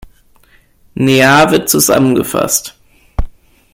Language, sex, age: German, male, 30-39